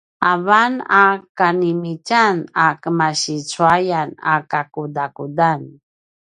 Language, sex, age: Paiwan, female, 50-59